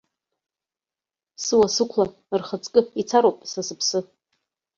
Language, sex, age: Abkhazian, female, 30-39